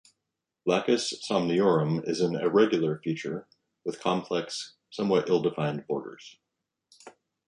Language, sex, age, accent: English, male, 40-49, United States English